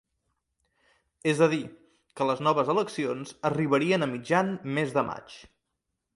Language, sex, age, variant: Catalan, male, 19-29, Central